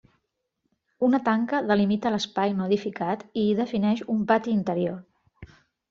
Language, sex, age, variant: Catalan, female, 50-59, Central